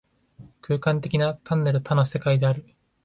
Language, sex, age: Japanese, male, 19-29